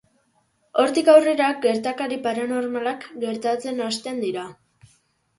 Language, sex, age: Basque, female, under 19